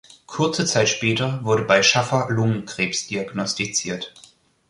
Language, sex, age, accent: German, male, 19-29, Deutschland Deutsch